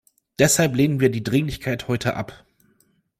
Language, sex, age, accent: German, male, 30-39, Deutschland Deutsch